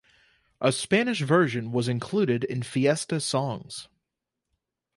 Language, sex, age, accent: English, male, 19-29, United States English